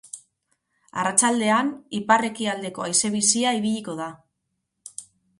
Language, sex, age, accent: Basque, female, 40-49, Mendebalekoa (Araba, Bizkaia, Gipuzkoako mendebaleko herri batzuk)